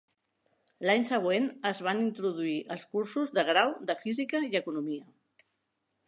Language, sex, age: Catalan, male, 60-69